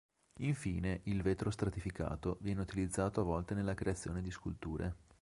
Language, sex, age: Italian, male, 19-29